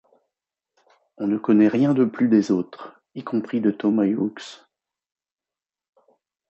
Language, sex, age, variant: French, male, 50-59, Français de métropole